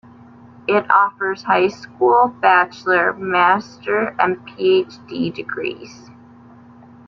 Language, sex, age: English, female, 30-39